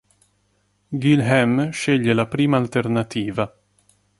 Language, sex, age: Italian, male, 30-39